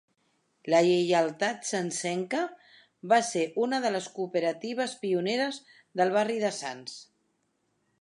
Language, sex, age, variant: Catalan, female, 50-59, Central